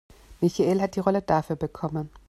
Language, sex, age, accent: German, female, 30-39, Österreichisches Deutsch